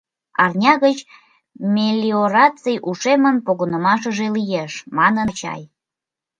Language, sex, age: Mari, female, 19-29